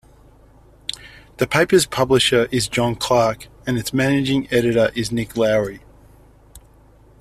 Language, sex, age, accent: English, male, 30-39, Australian English